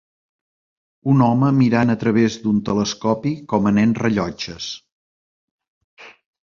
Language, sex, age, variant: Catalan, male, 50-59, Central